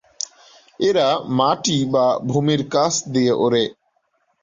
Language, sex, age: Bengali, male, 19-29